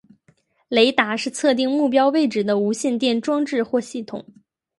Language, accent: Chinese, 出生地：吉林省